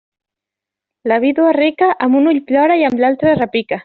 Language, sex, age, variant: Catalan, female, 19-29, Central